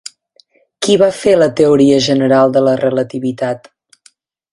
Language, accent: Catalan, gironí